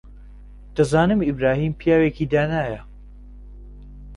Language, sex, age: Central Kurdish, male, 19-29